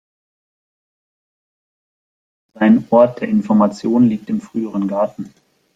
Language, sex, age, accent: German, male, 30-39, Deutschland Deutsch